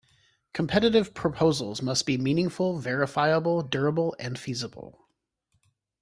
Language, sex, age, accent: English, male, 50-59, United States English